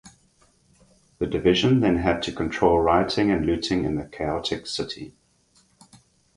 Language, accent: English, Southern African (South Africa, Zimbabwe, Namibia)